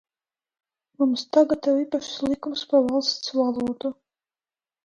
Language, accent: Latvian, Krievu